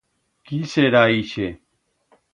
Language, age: Aragonese, 50-59